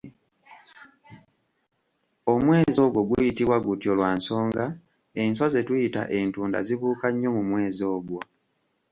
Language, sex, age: Ganda, male, 19-29